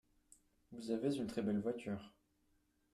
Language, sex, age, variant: French, male, under 19, Français de métropole